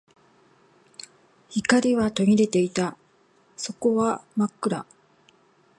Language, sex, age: Japanese, female, 60-69